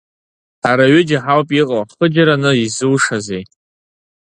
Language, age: Abkhazian, under 19